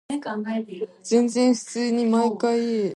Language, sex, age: Tatar, female, under 19